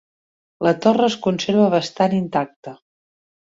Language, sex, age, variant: Catalan, female, 40-49, Central